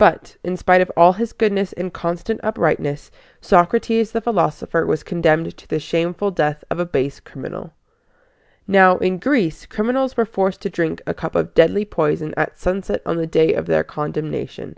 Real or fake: real